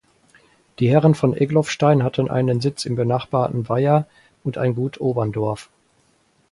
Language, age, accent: German, 60-69, Deutschland Deutsch